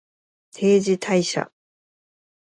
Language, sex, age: Japanese, female, 30-39